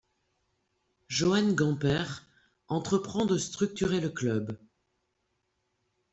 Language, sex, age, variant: French, female, 60-69, Français de métropole